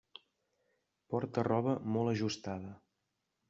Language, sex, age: Catalan, male, 30-39